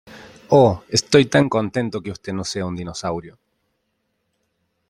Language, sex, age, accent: Spanish, male, 30-39, Rioplatense: Argentina, Uruguay, este de Bolivia, Paraguay